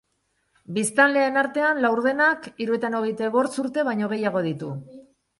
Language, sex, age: Basque, female, 50-59